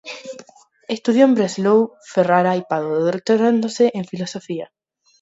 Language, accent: Spanish, Rioplatense: Argentina, Uruguay, este de Bolivia, Paraguay